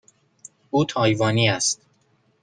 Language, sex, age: Persian, male, 19-29